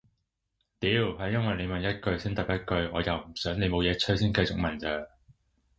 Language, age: Cantonese, 30-39